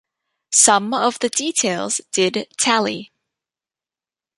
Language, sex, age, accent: English, female, 19-29, United States English